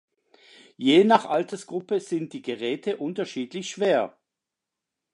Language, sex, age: German, male, 50-59